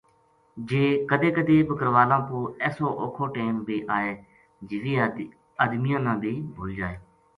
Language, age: Gujari, 40-49